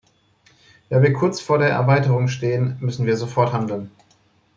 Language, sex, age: German, male, 30-39